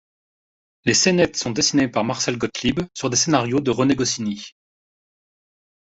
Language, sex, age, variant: French, male, 40-49, Français de métropole